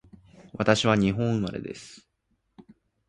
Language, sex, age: Japanese, male, under 19